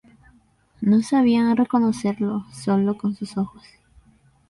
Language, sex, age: Spanish, female, under 19